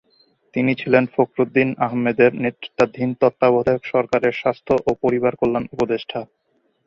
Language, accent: Bengali, Native